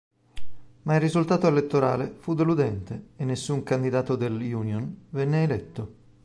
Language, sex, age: Italian, male, 40-49